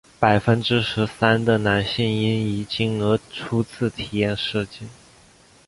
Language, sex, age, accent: Chinese, male, 19-29, 出生地：江西省